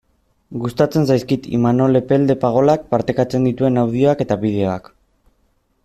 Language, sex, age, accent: Basque, male, 19-29, Erdialdekoa edo Nafarra (Gipuzkoa, Nafarroa)